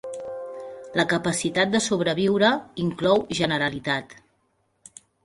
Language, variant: Catalan, Central